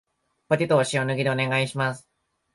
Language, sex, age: Japanese, male, 19-29